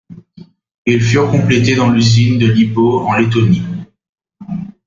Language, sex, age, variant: French, male, 19-29, Français de métropole